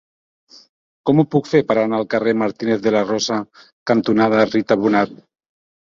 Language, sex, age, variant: Catalan, male, 40-49, Central